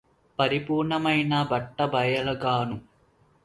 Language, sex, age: Telugu, male, 19-29